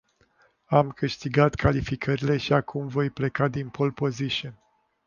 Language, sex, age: Romanian, male, 50-59